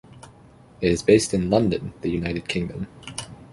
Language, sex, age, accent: English, male, 19-29, Canadian English